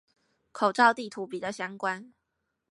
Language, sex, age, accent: Chinese, female, 19-29, 出生地：臺北市